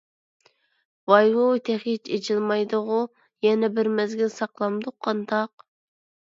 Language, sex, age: Uyghur, female, under 19